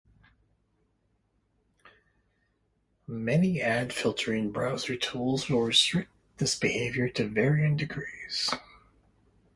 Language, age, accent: English, 60-69, Canadian English